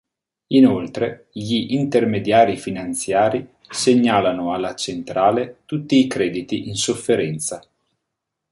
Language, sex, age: Italian, male, 19-29